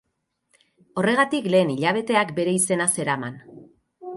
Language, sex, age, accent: Basque, female, 50-59, Mendebalekoa (Araba, Bizkaia, Gipuzkoako mendebaleko herri batzuk)